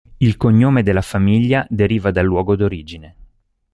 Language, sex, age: Italian, male, 40-49